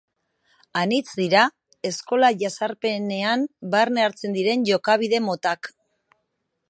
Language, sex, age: Basque, female, 40-49